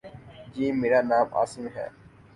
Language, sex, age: Urdu, male, 19-29